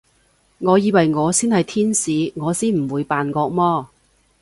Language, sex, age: Cantonese, female, 40-49